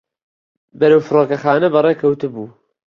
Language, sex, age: Central Kurdish, male, 30-39